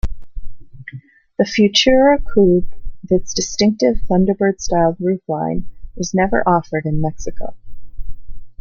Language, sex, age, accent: English, female, 30-39, United States English